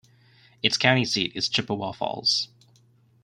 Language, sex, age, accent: English, male, 19-29, United States English